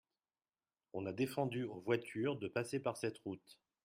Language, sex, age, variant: French, male, 40-49, Français de métropole